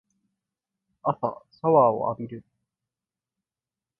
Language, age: Japanese, 19-29